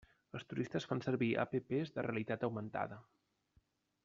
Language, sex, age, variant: Catalan, male, 30-39, Central